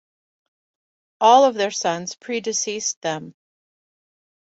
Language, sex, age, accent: English, female, 50-59, United States English